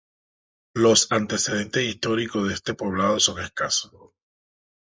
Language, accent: Spanish, Caribe: Cuba, Venezuela, Puerto Rico, República Dominicana, Panamá, Colombia caribeña, México caribeño, Costa del golfo de México